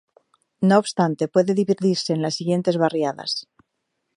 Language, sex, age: Spanish, female, 30-39